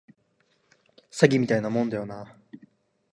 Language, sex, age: Japanese, male, 19-29